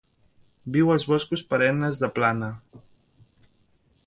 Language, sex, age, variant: Catalan, male, 19-29, Central